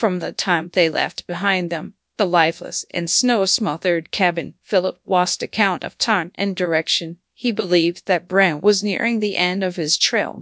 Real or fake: fake